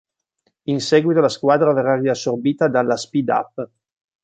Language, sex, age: Italian, male, 50-59